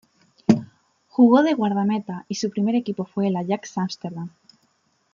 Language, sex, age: Spanish, female, 19-29